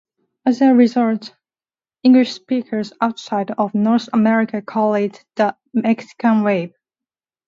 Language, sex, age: English, female, 19-29